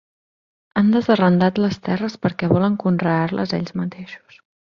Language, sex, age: Catalan, female, 19-29